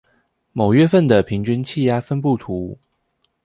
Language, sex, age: Chinese, male, 19-29